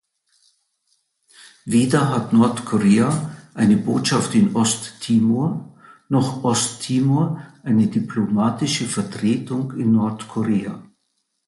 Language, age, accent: German, 70-79, Deutschland Deutsch